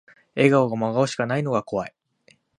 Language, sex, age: Japanese, male, 19-29